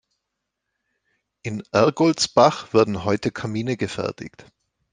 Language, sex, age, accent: German, male, 40-49, Österreichisches Deutsch